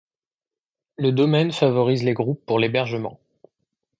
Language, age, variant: French, 19-29, Français de métropole